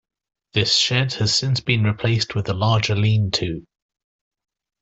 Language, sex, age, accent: English, male, 40-49, England English